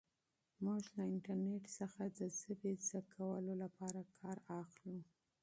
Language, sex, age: Pashto, female, 30-39